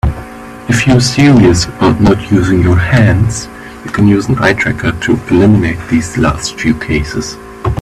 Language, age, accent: English, 19-29, United States English